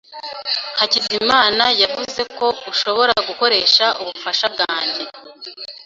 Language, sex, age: Kinyarwanda, female, 19-29